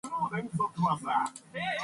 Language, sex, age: English, female, 19-29